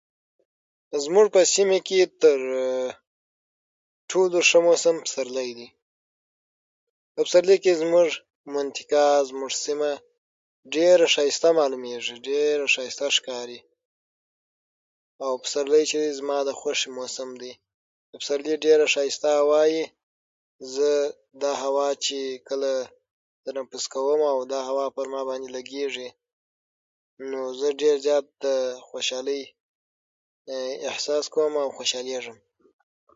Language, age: Pashto, under 19